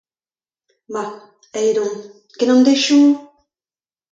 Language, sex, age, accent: Breton, female, 50-59, Kerneveg